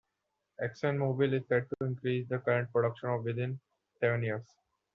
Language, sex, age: English, male, 19-29